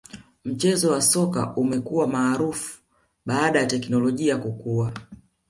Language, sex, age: Swahili, female, 40-49